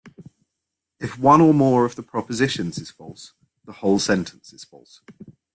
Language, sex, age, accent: English, male, 30-39, England English